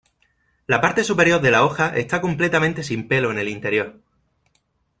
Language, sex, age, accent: Spanish, male, 30-39, España: Sur peninsular (Andalucia, Extremadura, Murcia)